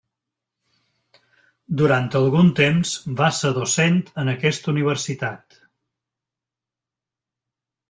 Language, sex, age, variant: Catalan, male, 50-59, Balear